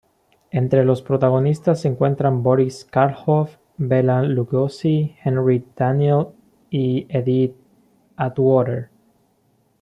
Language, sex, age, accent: Spanish, male, 19-29, Andino-Pacífico: Colombia, Perú, Ecuador, oeste de Bolivia y Venezuela andina